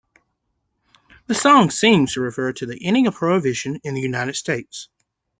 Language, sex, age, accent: English, male, under 19, United States English